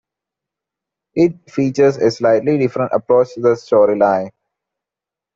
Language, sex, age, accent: English, male, 19-29, India and South Asia (India, Pakistan, Sri Lanka)